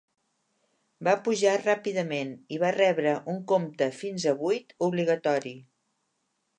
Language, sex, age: Catalan, female, 60-69